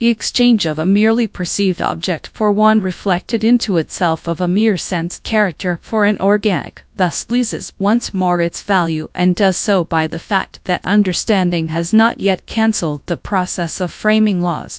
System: TTS, GradTTS